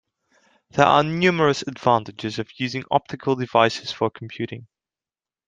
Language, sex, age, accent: English, male, 19-29, England English